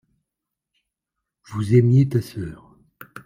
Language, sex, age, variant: French, male, 50-59, Français de métropole